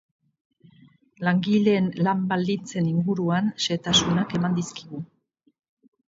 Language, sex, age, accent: Basque, female, 50-59, Erdialdekoa edo Nafarra (Gipuzkoa, Nafarroa)